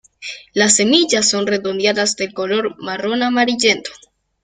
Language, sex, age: Spanish, male, under 19